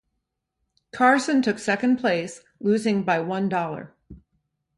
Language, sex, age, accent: English, female, 60-69, United States English